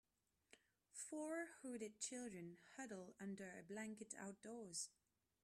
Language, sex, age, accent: English, female, 30-39, Hong Kong English